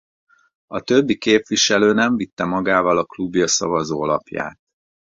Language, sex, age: Hungarian, male, 40-49